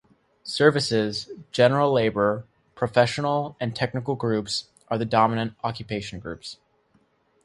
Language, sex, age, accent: English, male, 30-39, United States English